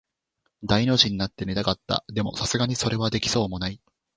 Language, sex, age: Japanese, female, 19-29